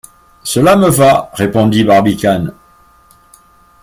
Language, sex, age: French, male, 70-79